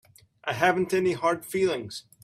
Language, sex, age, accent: English, male, 30-39, United States English